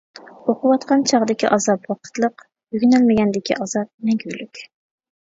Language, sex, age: Uyghur, female, 30-39